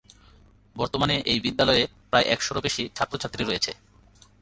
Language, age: Bengali, 30-39